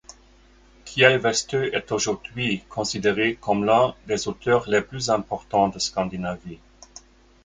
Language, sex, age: French, male, 60-69